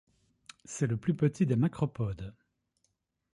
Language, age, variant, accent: French, 30-39, Français d'Europe, Français de Belgique